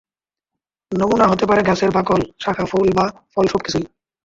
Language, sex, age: Bengali, male, 19-29